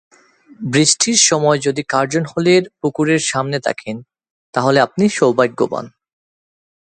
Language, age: Bengali, 30-39